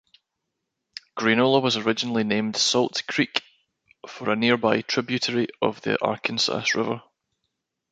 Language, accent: English, Scottish English